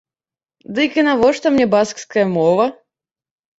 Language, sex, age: Belarusian, female, 30-39